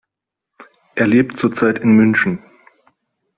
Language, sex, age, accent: German, male, 30-39, Deutschland Deutsch